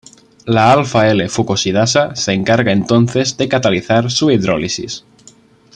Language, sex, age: Spanish, male, 19-29